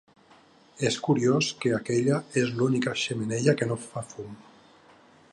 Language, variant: Catalan, Nord-Occidental